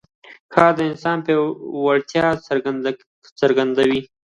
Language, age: Pashto, under 19